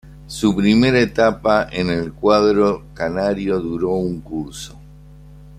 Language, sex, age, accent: Spanish, male, 60-69, Rioplatense: Argentina, Uruguay, este de Bolivia, Paraguay